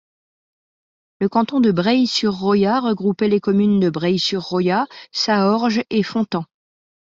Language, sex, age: French, female, 50-59